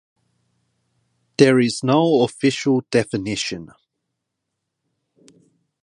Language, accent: English, Australian English; England English